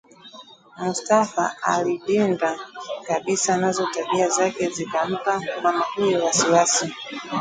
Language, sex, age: Swahili, female, 40-49